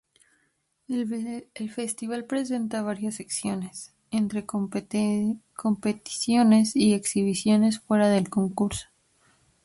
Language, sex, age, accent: Spanish, female, 19-29, México